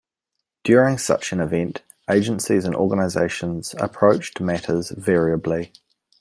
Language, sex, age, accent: English, male, 30-39, New Zealand English